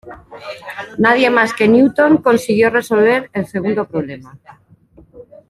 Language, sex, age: Spanish, female, 50-59